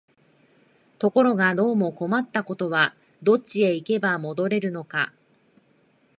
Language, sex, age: Japanese, female, 30-39